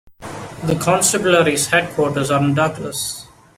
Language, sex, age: English, male, 19-29